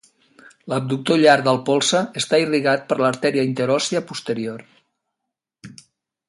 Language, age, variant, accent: Catalan, 60-69, Central, central